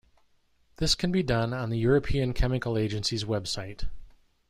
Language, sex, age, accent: English, male, 50-59, United States English